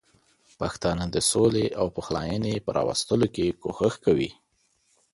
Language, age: Pashto, 30-39